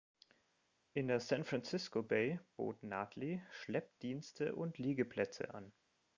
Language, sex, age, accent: German, male, 30-39, Deutschland Deutsch